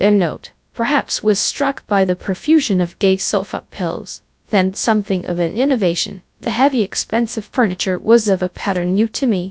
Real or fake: fake